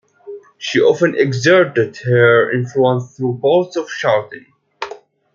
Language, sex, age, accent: English, male, 19-29, England English